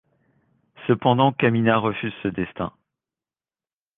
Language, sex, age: French, male, 30-39